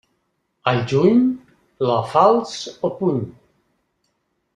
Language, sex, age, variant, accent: Catalan, male, 60-69, Central, central